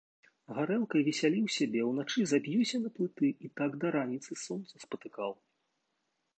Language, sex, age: Belarusian, male, 40-49